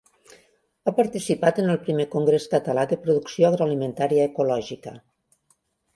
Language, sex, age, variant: Catalan, female, 50-59, Central